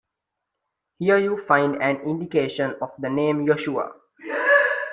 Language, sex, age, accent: English, male, 19-29, India and South Asia (India, Pakistan, Sri Lanka)